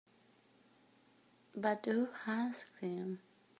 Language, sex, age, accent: English, female, 19-29, United States English